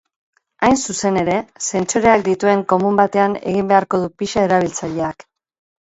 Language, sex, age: Basque, female, 50-59